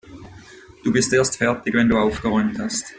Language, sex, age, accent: German, male, 30-39, Schweizerdeutsch